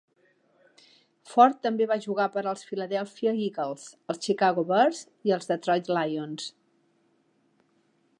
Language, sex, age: Catalan, female, 50-59